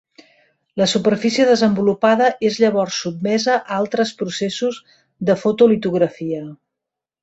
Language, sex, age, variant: Catalan, female, 50-59, Central